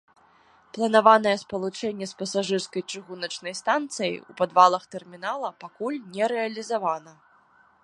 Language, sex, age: Belarusian, female, 30-39